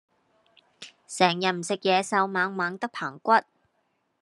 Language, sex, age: Cantonese, female, 30-39